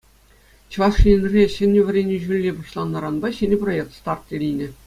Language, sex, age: Chuvash, male, 40-49